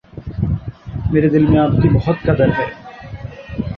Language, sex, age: Urdu, male, 40-49